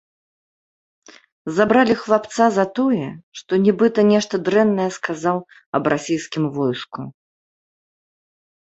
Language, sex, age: Belarusian, female, 40-49